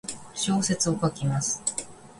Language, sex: Japanese, female